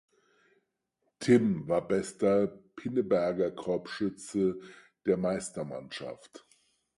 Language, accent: German, Deutschland Deutsch